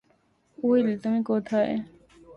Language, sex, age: Bengali, female, 19-29